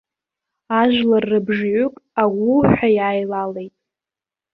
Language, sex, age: Abkhazian, female, 19-29